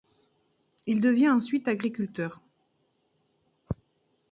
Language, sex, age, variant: French, female, 40-49, Français de métropole